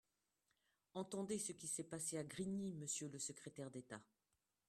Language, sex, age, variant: French, female, 60-69, Français de métropole